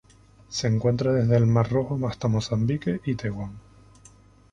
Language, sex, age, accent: Spanish, male, 19-29, España: Islas Canarias